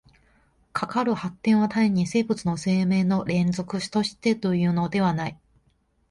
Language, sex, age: Japanese, female, 19-29